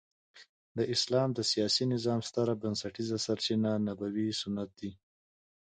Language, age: Pashto, 19-29